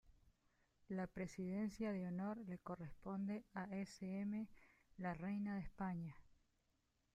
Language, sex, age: Spanish, female, 30-39